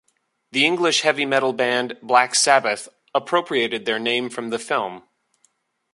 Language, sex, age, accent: English, male, 30-39, United States English